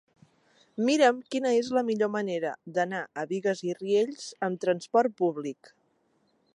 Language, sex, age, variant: Catalan, female, 30-39, Central